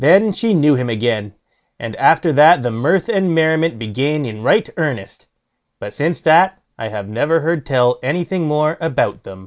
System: none